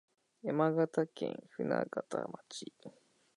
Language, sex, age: Japanese, male, 19-29